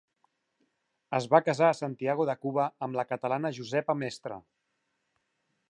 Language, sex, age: Catalan, male, 40-49